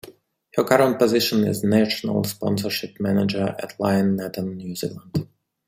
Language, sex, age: English, male, 30-39